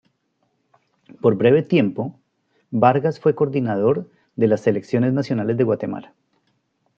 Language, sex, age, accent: Spanish, male, 30-39, Andino-Pacífico: Colombia, Perú, Ecuador, oeste de Bolivia y Venezuela andina